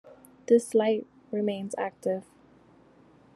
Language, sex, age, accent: English, female, 19-29, United States English